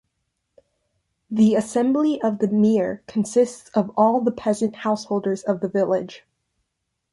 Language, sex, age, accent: English, female, 19-29, United States English